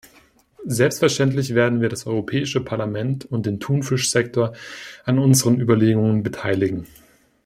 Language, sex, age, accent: German, male, 19-29, Deutschland Deutsch